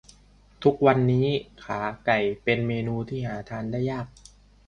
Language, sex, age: Thai, male, 19-29